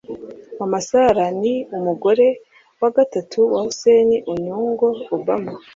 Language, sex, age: Kinyarwanda, male, 40-49